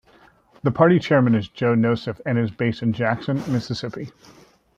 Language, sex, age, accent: English, male, 40-49, United States English